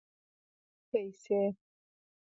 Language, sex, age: Pashto, female, 19-29